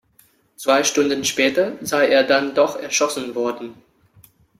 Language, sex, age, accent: German, male, 30-39, Deutschland Deutsch